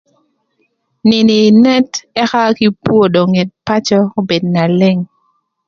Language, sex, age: Thur, female, 30-39